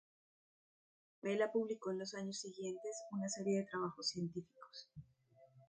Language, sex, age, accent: Spanish, female, 40-49, Andino-Pacífico: Colombia, Perú, Ecuador, oeste de Bolivia y Venezuela andina